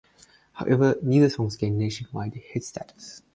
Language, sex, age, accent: English, male, under 19, Southern African (South Africa, Zimbabwe, Namibia)